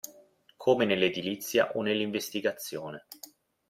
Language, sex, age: Italian, male, 30-39